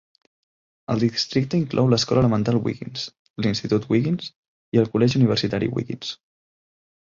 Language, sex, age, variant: Catalan, male, 19-29, Central